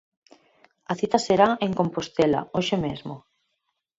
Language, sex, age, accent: Galician, female, 30-39, Normativo (estándar)